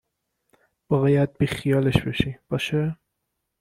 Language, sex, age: Persian, male, 30-39